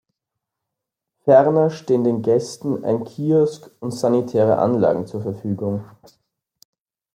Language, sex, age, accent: German, male, 19-29, Österreichisches Deutsch